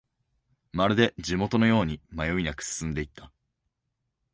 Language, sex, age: Japanese, male, 19-29